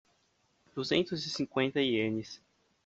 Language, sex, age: Portuguese, male, 19-29